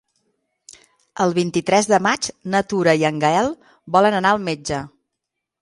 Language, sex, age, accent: Catalan, female, 19-29, nord-occidental; septentrional